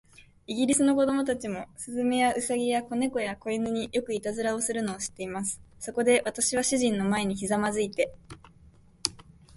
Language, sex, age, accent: Japanese, female, 19-29, 標準語